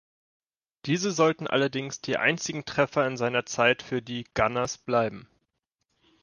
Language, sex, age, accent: German, male, 19-29, Deutschland Deutsch